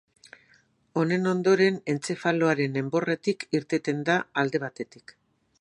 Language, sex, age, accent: Basque, female, 60-69, Mendebalekoa (Araba, Bizkaia, Gipuzkoako mendebaleko herri batzuk)